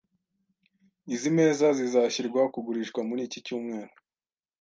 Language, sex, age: Kinyarwanda, male, 19-29